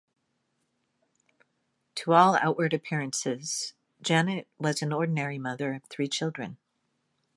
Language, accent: English, United States English